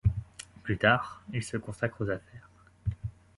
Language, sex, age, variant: French, male, 19-29, Français de métropole